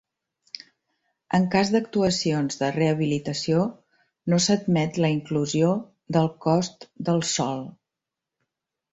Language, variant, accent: Catalan, Central, Barceloní